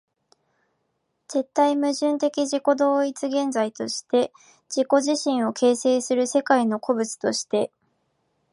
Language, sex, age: Japanese, female, 19-29